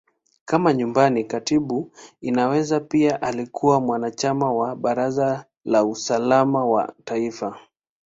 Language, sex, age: Swahili, male, 19-29